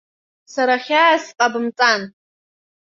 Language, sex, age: Abkhazian, female, under 19